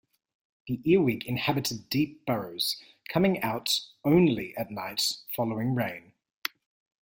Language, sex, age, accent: English, male, 30-39, Australian English